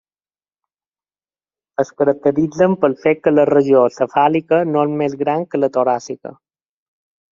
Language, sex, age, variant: Catalan, male, 30-39, Balear